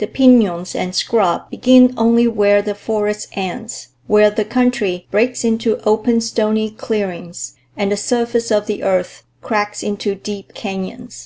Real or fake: real